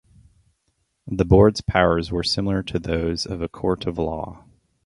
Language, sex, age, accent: English, male, 19-29, United States English